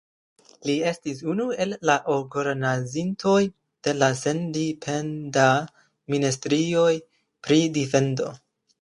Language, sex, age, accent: Esperanto, male, 19-29, Internacia